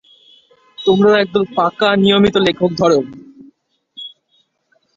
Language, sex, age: Bengali, male, 19-29